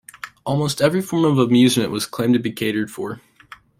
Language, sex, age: English, male, under 19